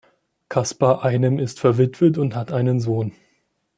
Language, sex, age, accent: German, male, 19-29, Deutschland Deutsch